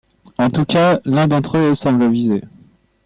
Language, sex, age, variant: French, male, 19-29, Français de métropole